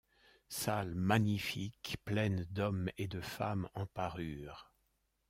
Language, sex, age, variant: French, male, 60-69, Français de métropole